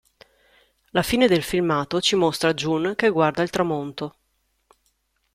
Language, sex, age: Italian, female, 30-39